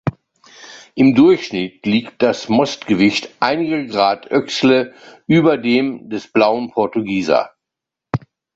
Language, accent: German, Deutschland Deutsch